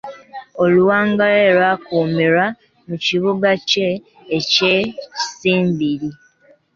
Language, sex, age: Ganda, female, 19-29